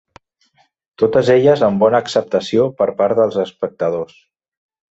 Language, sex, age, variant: Catalan, male, 40-49, Central